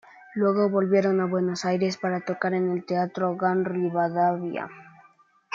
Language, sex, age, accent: Spanish, male, under 19, España: Norte peninsular (Asturias, Castilla y León, Cantabria, País Vasco, Navarra, Aragón, La Rioja, Guadalajara, Cuenca)